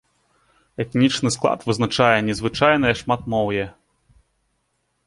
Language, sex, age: Belarusian, male, 19-29